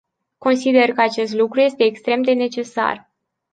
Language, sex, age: Romanian, female, 19-29